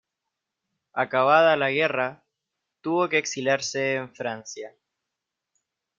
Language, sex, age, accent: Spanish, male, 19-29, Chileno: Chile, Cuyo